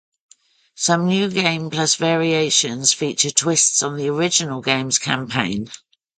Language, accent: English, England English